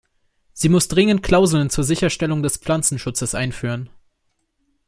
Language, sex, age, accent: German, male, 19-29, Deutschland Deutsch